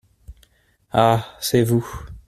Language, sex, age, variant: French, male, 19-29, Français de métropole